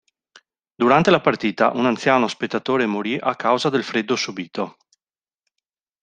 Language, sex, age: Italian, male, 40-49